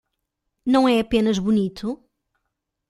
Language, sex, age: Portuguese, female, 30-39